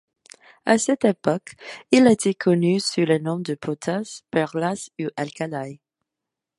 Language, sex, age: French, female, 19-29